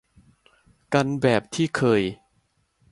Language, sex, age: Thai, male, 19-29